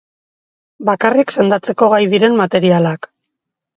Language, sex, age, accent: Basque, female, 40-49, Erdialdekoa edo Nafarra (Gipuzkoa, Nafarroa)